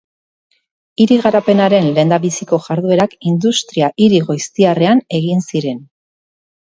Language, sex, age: Basque, female, 40-49